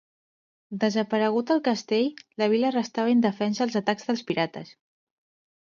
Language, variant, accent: Catalan, Central, central